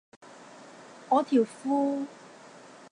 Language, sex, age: Cantonese, female, 40-49